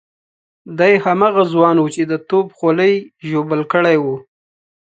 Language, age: Pashto, 30-39